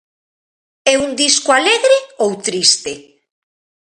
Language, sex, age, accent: Galician, female, 40-49, Normativo (estándar)